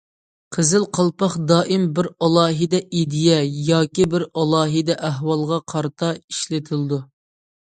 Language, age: Uyghur, 19-29